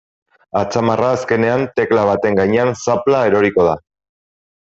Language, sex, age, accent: Basque, male, 30-39, Erdialdekoa edo Nafarra (Gipuzkoa, Nafarroa)